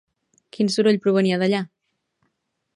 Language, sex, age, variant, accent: Catalan, female, 40-49, Central, central